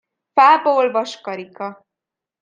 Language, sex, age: Hungarian, female, 19-29